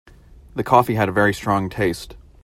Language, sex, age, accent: English, male, 30-39, United States English